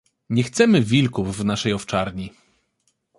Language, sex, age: Polish, male, 30-39